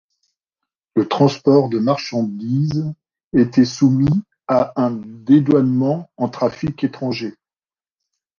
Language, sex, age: French, male, 50-59